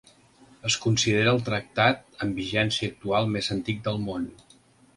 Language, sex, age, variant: Catalan, male, 60-69, Central